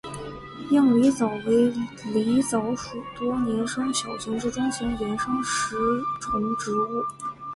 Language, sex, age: Chinese, female, 19-29